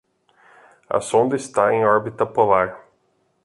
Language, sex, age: Portuguese, male, 40-49